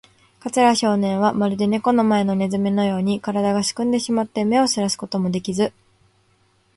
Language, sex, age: Japanese, female, 19-29